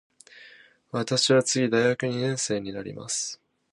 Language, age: Japanese, 19-29